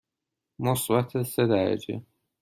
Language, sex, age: Persian, male, 30-39